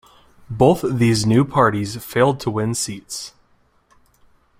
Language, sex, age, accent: English, male, 19-29, United States English